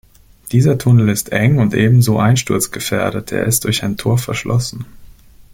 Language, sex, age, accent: German, male, 30-39, Deutschland Deutsch